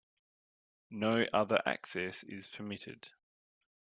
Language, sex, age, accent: English, male, 30-39, Australian English